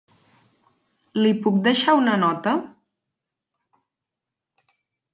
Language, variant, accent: Catalan, Central, tarragoní